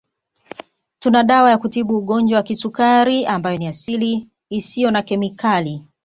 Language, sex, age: Swahili, female, 30-39